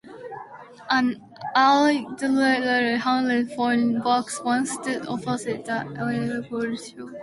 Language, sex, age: English, female, 19-29